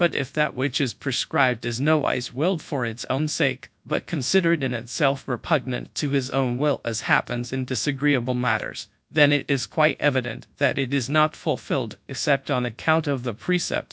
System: TTS, GradTTS